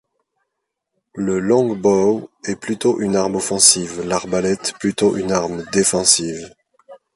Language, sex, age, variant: French, male, 30-39, Français de métropole